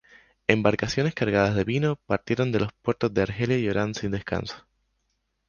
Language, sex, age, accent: Spanish, male, 19-29, España: Islas Canarias